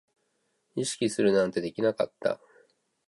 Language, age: Japanese, 30-39